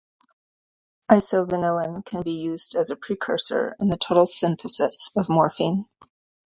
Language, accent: English, United States English